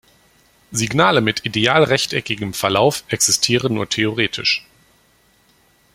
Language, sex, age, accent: German, male, 19-29, Deutschland Deutsch